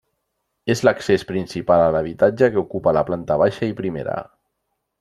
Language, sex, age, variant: Catalan, male, 40-49, Central